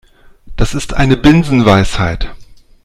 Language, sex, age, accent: German, male, 40-49, Deutschland Deutsch